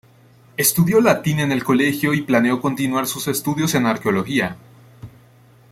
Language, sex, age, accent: Spanish, male, 19-29, América central